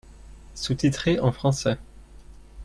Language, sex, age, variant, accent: French, male, 19-29, Français d'Europe, Français de Suisse